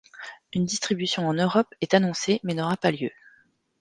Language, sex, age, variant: French, female, 40-49, Français de métropole